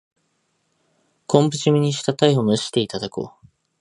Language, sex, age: Japanese, male, 19-29